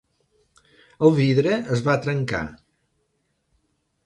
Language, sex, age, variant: Catalan, male, 60-69, Central